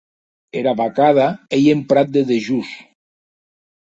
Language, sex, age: Occitan, male, 60-69